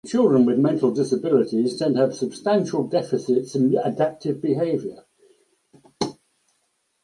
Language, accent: English, England English